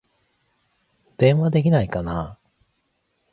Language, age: Japanese, 40-49